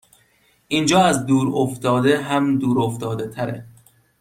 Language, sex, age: Persian, male, 19-29